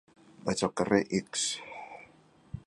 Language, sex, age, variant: Catalan, male, 50-59, Central